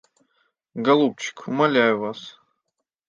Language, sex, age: Russian, male, 30-39